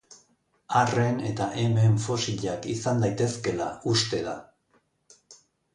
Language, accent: Basque, Erdialdekoa edo Nafarra (Gipuzkoa, Nafarroa)